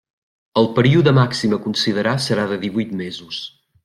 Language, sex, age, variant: Catalan, male, 40-49, Central